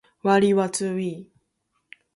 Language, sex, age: English, female, 19-29